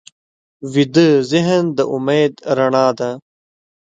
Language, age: Pashto, 19-29